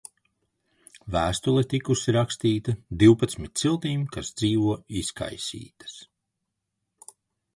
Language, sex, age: Latvian, male, 30-39